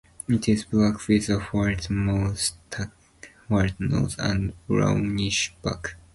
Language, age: English, 19-29